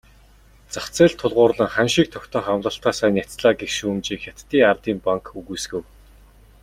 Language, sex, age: Mongolian, male, 30-39